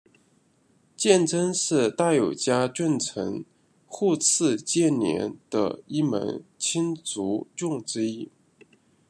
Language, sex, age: Chinese, male, 30-39